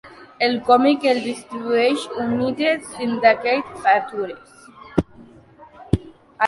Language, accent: Catalan, aprenent (recent, des del castellà)